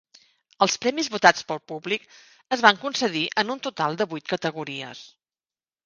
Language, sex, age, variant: Catalan, female, 50-59, Nord-Occidental